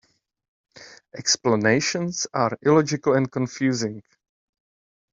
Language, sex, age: English, male, 30-39